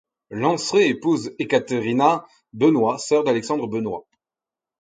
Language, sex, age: French, male, 30-39